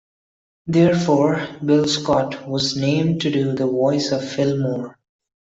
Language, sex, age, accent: English, male, 19-29, India and South Asia (India, Pakistan, Sri Lanka)